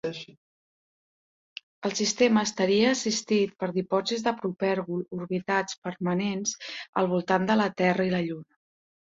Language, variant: Catalan, Central